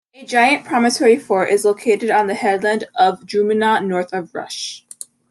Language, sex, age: English, female, under 19